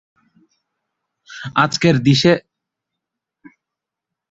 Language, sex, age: Bengali, male, 19-29